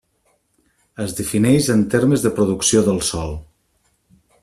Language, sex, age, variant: Catalan, male, 40-49, Nord-Occidental